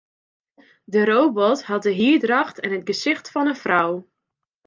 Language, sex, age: Western Frisian, female, 19-29